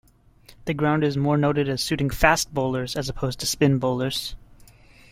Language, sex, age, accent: English, male, 19-29, Canadian English